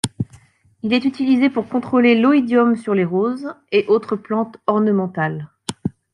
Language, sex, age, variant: French, female, 50-59, Français de métropole